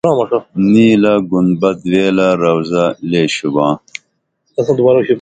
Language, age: Dameli, 50-59